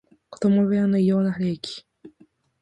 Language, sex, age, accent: Japanese, female, 19-29, 標準語